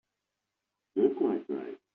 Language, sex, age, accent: English, male, 30-39, England English